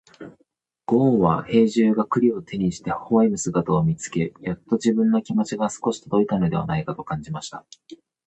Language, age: Japanese, 19-29